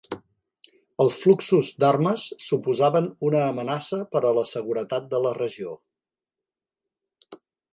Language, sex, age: Catalan, male, 50-59